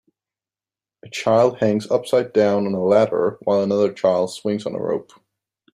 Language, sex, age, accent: English, male, 19-29, United States English